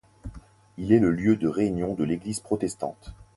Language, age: French, 30-39